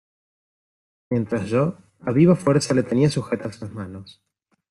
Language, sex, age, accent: Spanish, male, 19-29, Rioplatense: Argentina, Uruguay, este de Bolivia, Paraguay